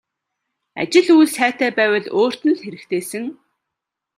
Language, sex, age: Mongolian, female, 30-39